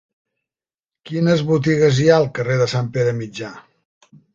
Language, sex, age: Catalan, male, 70-79